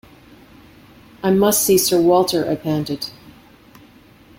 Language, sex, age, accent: English, female, 50-59, Canadian English